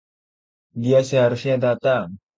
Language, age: Indonesian, 19-29